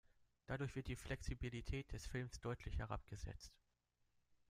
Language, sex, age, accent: German, male, under 19, Deutschland Deutsch